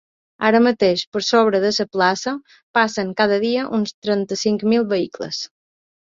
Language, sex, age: Catalan, female, 30-39